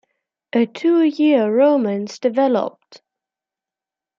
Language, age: English, 19-29